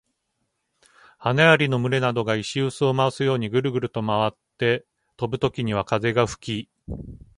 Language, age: Japanese, 50-59